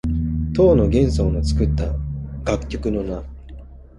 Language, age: Japanese, 19-29